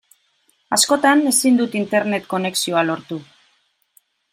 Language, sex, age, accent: Basque, female, 40-49, Mendebalekoa (Araba, Bizkaia, Gipuzkoako mendebaleko herri batzuk)